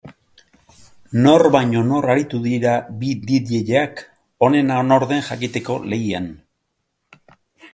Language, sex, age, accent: Basque, female, 19-29, Erdialdekoa edo Nafarra (Gipuzkoa, Nafarroa)